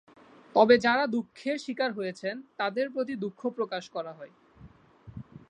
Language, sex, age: Bengali, male, under 19